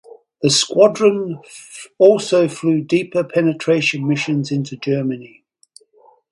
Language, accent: English, Australian English